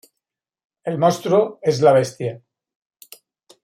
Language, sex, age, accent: Spanish, male, 50-59, España: Sur peninsular (Andalucia, Extremadura, Murcia)